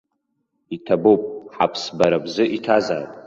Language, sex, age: Abkhazian, male, under 19